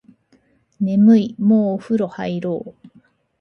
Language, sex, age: Japanese, female, 40-49